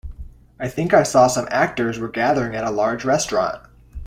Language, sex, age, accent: English, male, 30-39, United States English